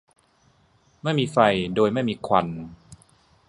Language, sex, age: Thai, male, 30-39